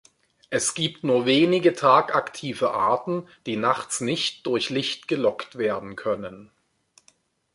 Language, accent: German, Deutschland Deutsch